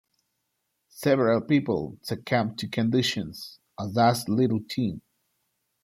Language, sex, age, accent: English, male, 30-39, United States English